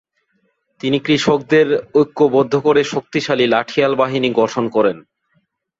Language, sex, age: Bengali, male, 19-29